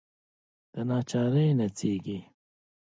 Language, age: Pashto, 30-39